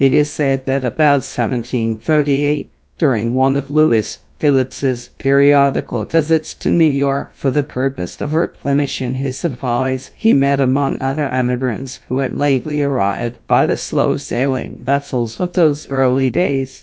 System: TTS, GlowTTS